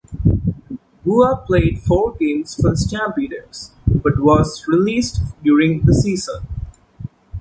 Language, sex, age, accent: English, male, 19-29, India and South Asia (India, Pakistan, Sri Lanka)